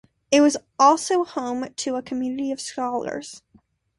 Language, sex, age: English, female, under 19